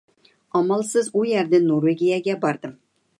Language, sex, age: Uyghur, female, 30-39